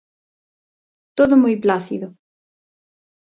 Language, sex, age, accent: Galician, female, 19-29, Normativo (estándar)